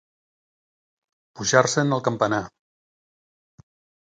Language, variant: Catalan, Central